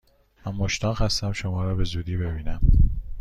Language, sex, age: Persian, male, 30-39